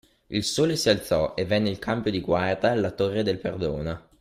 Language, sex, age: Italian, male, under 19